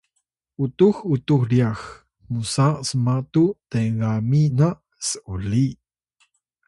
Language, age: Atayal, 30-39